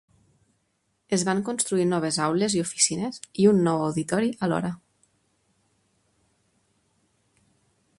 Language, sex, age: Catalan, female, 30-39